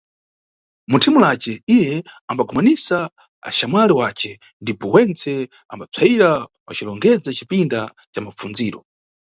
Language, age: Nyungwe, 30-39